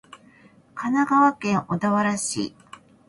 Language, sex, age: Japanese, female, 40-49